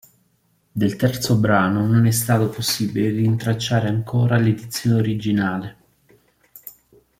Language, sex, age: Italian, male, 40-49